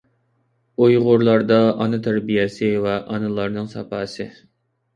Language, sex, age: Uyghur, male, 19-29